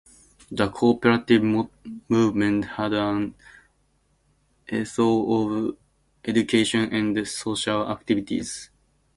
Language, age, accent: English, 19-29, United States English